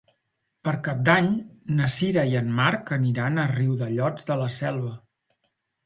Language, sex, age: Catalan, male, 40-49